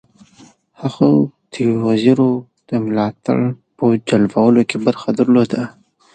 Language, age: Pashto, 19-29